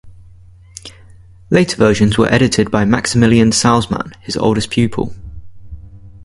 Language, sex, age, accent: English, male, 19-29, England English